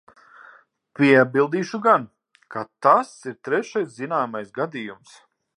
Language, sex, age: Latvian, male, 30-39